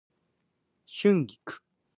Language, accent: Japanese, 日本人